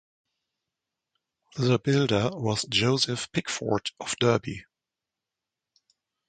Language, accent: English, United States English